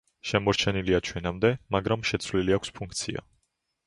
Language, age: Georgian, under 19